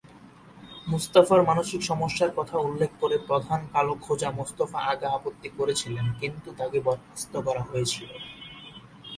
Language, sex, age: Bengali, male, 19-29